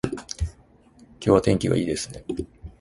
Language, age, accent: Japanese, 30-39, 関西